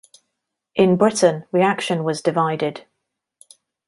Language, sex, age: English, female, 30-39